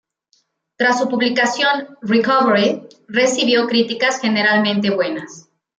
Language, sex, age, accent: Spanish, female, 40-49, México